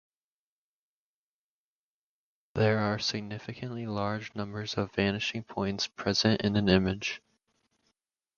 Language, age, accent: English, under 19, United States English